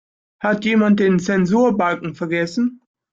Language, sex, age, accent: German, male, 40-49, Deutschland Deutsch